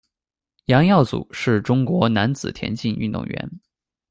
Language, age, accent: Chinese, 19-29, 出生地：四川省